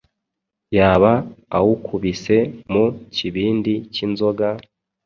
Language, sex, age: Kinyarwanda, male, 30-39